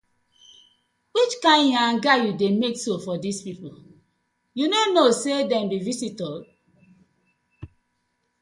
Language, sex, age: Nigerian Pidgin, female, 40-49